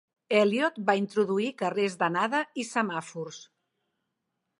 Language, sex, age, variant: Catalan, female, 50-59, Central